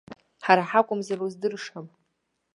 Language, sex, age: Abkhazian, female, under 19